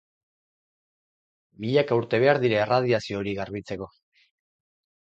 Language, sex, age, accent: Basque, male, 40-49, Mendebalekoa (Araba, Bizkaia, Gipuzkoako mendebaleko herri batzuk)